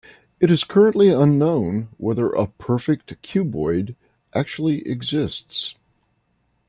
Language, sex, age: English, male, 70-79